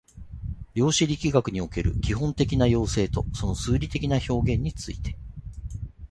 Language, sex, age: Japanese, male, 40-49